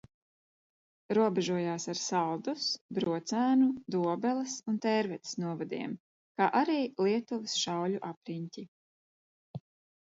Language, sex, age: Latvian, female, 40-49